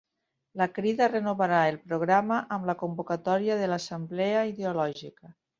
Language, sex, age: Catalan, female, 50-59